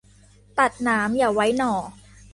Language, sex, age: Thai, female, 19-29